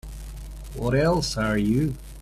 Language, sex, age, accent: English, male, 30-39, United States English